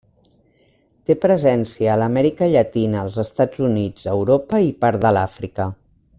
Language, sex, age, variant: Catalan, female, 50-59, Central